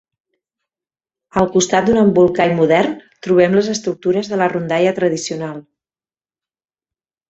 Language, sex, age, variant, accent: Catalan, female, 40-49, Central, Barcelonès